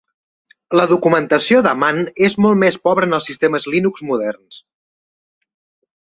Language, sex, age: Catalan, male, 30-39